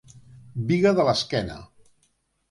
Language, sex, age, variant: Catalan, male, 60-69, Central